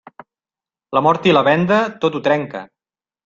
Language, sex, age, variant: Catalan, male, 40-49, Central